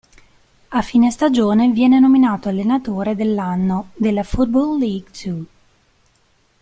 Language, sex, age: Italian, female, 40-49